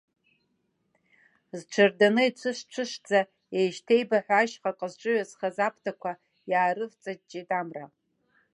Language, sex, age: Abkhazian, female, 40-49